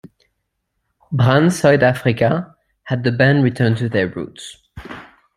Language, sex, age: English, male, 30-39